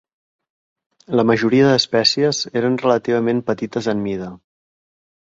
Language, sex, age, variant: Catalan, male, 40-49, Central